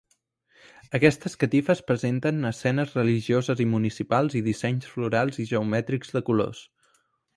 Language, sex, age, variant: Catalan, male, under 19, Central